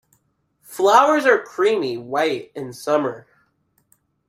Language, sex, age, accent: English, male, under 19, United States English